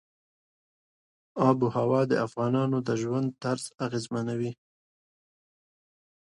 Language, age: Pashto, 19-29